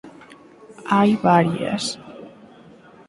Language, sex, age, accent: Galician, female, under 19, Normativo (estándar)